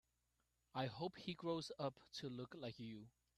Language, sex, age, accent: English, male, 40-49, Hong Kong English